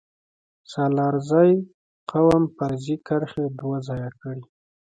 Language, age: Pashto, 19-29